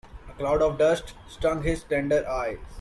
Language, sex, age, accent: English, male, 19-29, India and South Asia (India, Pakistan, Sri Lanka)